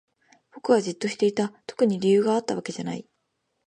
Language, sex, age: Japanese, female, 19-29